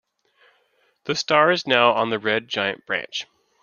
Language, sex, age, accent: English, male, 30-39, United States English